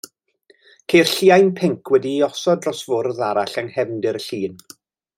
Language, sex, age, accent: Welsh, male, 40-49, Y Deyrnas Unedig Cymraeg